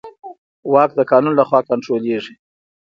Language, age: Pashto, 30-39